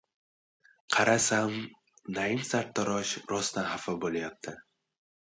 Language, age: Uzbek, 19-29